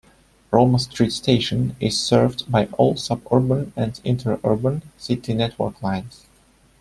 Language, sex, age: English, male, 19-29